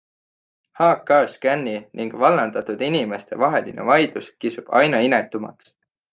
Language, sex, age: Estonian, male, 19-29